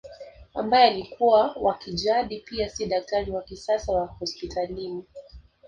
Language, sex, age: Swahili, female, 19-29